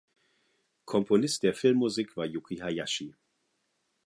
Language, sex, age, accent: German, male, 40-49, Deutschland Deutsch